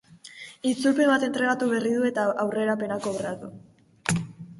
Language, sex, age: Basque, female, under 19